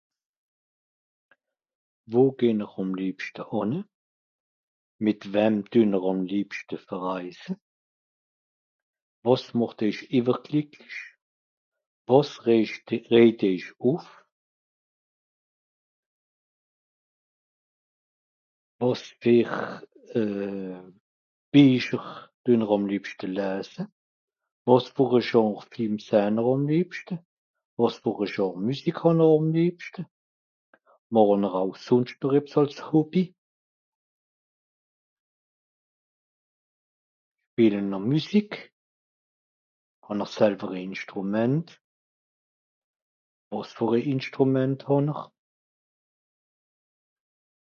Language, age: Swiss German, 60-69